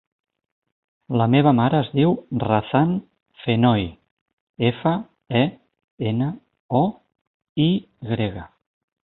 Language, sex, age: Catalan, male, 40-49